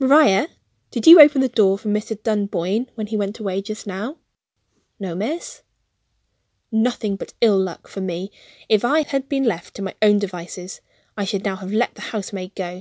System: none